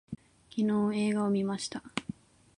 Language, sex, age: Japanese, female, 19-29